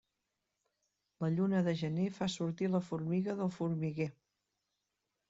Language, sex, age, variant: Catalan, female, 60-69, Central